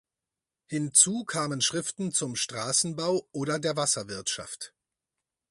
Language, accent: German, Deutschland Deutsch